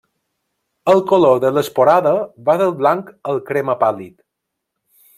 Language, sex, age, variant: Catalan, male, 30-39, Balear